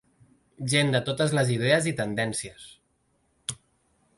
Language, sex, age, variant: Catalan, male, 30-39, Central